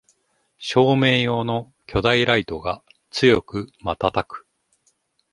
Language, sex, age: Japanese, male, 50-59